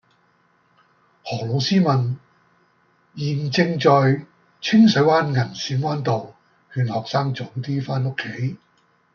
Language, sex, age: Cantonese, male, 50-59